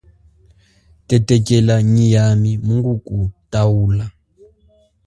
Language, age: Chokwe, 19-29